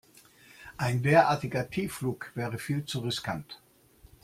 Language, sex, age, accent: German, male, 60-69, Deutschland Deutsch